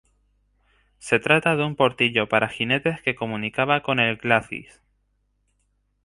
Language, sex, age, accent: Spanish, male, 19-29, España: Islas Canarias